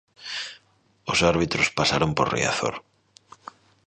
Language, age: Galician, 30-39